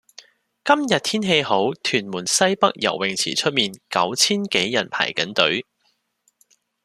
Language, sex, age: Cantonese, male, 30-39